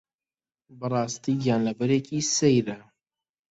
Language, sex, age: Central Kurdish, male, 30-39